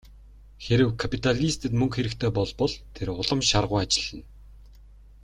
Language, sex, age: Mongolian, male, 19-29